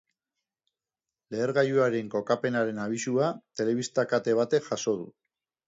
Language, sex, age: Basque, male, 40-49